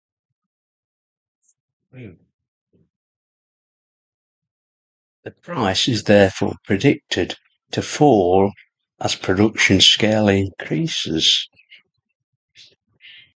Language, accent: English, England English